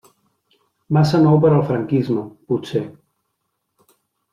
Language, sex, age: Catalan, male, 30-39